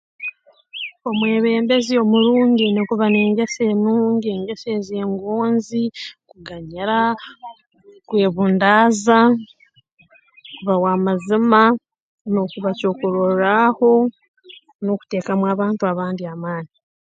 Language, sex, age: Tooro, female, 19-29